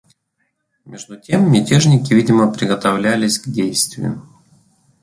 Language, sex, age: Russian, male, 40-49